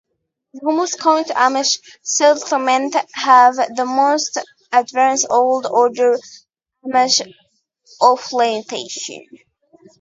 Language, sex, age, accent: English, female, under 19, United States English